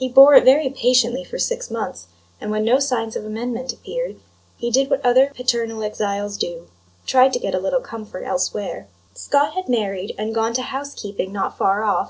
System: none